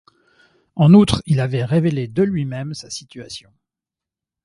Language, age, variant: French, 50-59, Français de métropole